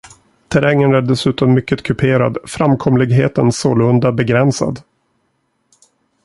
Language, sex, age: Swedish, male, 40-49